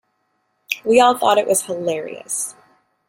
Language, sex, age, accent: English, female, 30-39, United States English